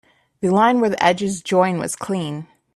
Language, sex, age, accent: English, female, 30-39, United States English